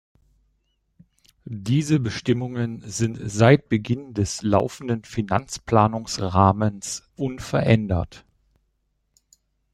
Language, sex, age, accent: German, male, 40-49, Deutschland Deutsch